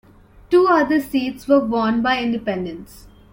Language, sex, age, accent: English, female, 19-29, India and South Asia (India, Pakistan, Sri Lanka)